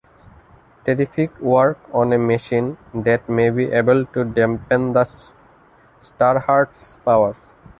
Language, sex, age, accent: English, male, 19-29, India and South Asia (India, Pakistan, Sri Lanka)